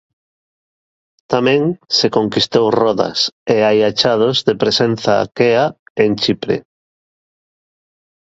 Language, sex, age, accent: Galician, male, 50-59, Atlántico (seseo e gheada)